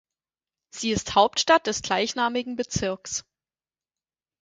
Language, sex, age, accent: German, female, 30-39, Deutschland Deutsch